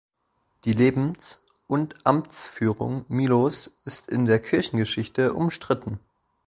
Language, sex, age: German, male, under 19